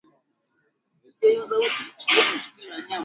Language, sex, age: Swahili, male, 19-29